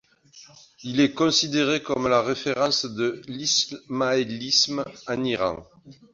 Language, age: French, 50-59